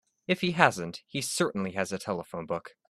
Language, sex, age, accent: English, male, 19-29, United States English